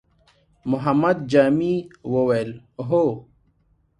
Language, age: Pashto, 19-29